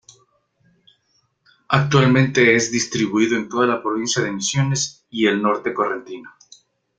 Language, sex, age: Spanish, male, 40-49